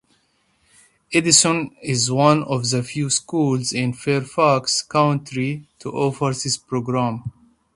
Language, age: English, 30-39